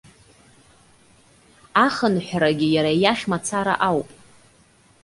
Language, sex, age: Abkhazian, female, 30-39